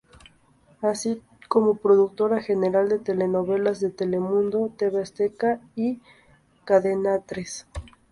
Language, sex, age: Spanish, female, under 19